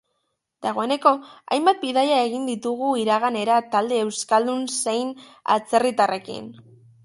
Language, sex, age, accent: Basque, female, under 19, Mendebalekoa (Araba, Bizkaia, Gipuzkoako mendebaleko herri batzuk)